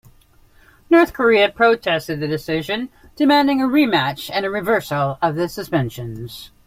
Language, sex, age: English, female, 60-69